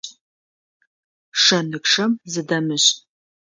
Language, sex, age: Adyghe, female, 30-39